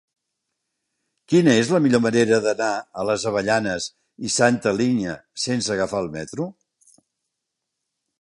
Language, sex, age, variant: Catalan, male, 70-79, Central